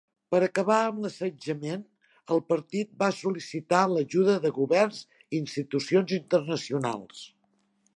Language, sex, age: Catalan, female, 60-69